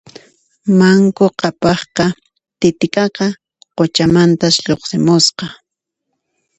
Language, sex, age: Puno Quechua, female, 40-49